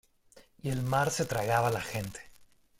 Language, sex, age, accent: Spanish, male, 19-29, México